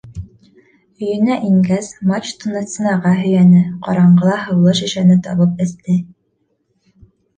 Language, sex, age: Bashkir, female, 19-29